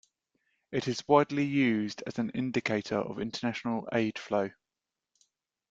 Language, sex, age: English, male, 40-49